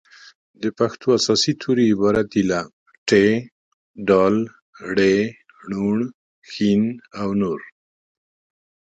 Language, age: Pashto, 50-59